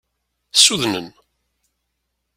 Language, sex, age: Kabyle, male, 40-49